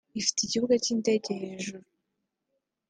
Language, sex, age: Kinyarwanda, female, under 19